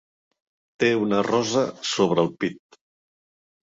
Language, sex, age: Catalan, male, 60-69